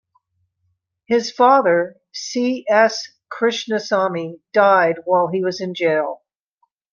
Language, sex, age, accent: English, female, 60-69, United States English